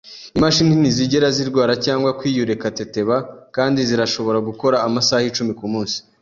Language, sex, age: Kinyarwanda, male, 19-29